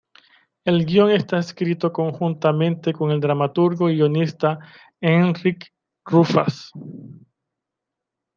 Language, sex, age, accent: Spanish, male, 30-39, Caribe: Cuba, Venezuela, Puerto Rico, República Dominicana, Panamá, Colombia caribeña, México caribeño, Costa del golfo de México